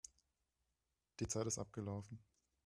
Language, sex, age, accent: German, male, 19-29, Deutschland Deutsch